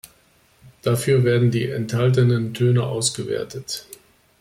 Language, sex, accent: German, male, Deutschland Deutsch